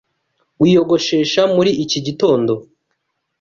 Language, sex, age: Kinyarwanda, male, 30-39